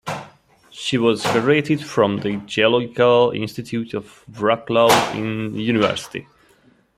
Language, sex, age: English, male, 30-39